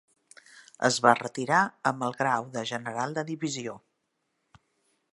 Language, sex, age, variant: Catalan, female, 50-59, Central